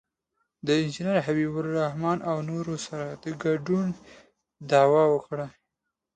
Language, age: Pashto, 19-29